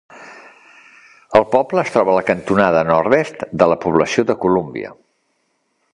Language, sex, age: Catalan, male, 50-59